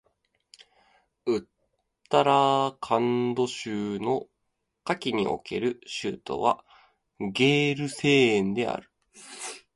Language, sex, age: Japanese, male, 19-29